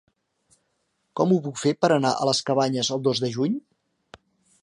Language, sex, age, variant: Catalan, male, 50-59, Central